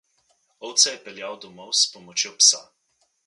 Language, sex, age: Slovenian, male, 19-29